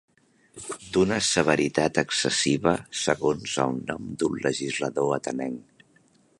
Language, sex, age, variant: Catalan, male, 50-59, Central